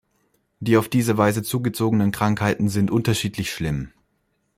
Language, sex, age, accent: German, male, 19-29, Deutschland Deutsch